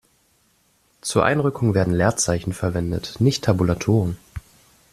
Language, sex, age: German, male, 19-29